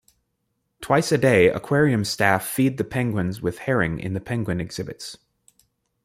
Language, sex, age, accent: English, male, 19-29, United States English